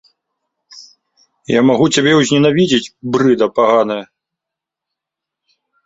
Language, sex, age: Belarusian, male, 30-39